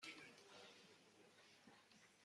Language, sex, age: Persian, male, 30-39